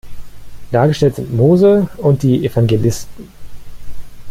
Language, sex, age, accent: German, male, 19-29, Deutschland Deutsch